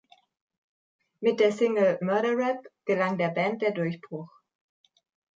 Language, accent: German, Deutschland Deutsch